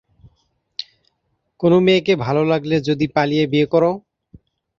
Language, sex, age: Bengali, male, 30-39